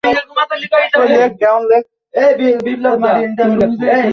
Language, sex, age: Bengali, male, under 19